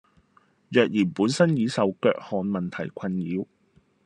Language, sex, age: Cantonese, male, 19-29